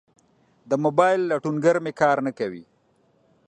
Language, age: Pashto, 50-59